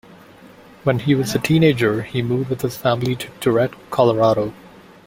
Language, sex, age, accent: English, male, 19-29, United States English